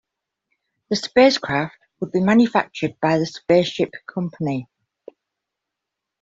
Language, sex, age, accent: English, female, 40-49, England English